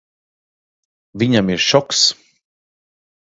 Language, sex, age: Latvian, male, 30-39